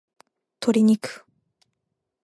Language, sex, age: Japanese, female, 19-29